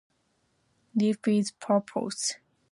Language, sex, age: English, female, 19-29